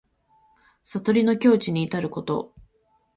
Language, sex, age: Japanese, female, 19-29